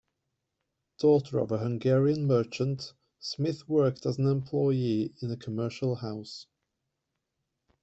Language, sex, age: English, male, 30-39